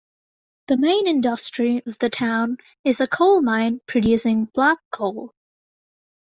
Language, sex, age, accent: English, female, 19-29, England English